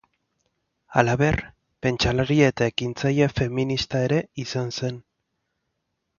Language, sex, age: Basque, male, 30-39